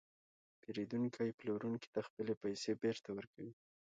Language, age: Pashto, 19-29